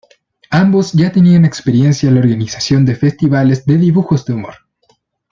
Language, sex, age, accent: Spanish, male, 19-29, Chileno: Chile, Cuyo